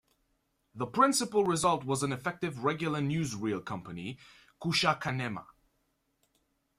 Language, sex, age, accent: English, male, under 19, England English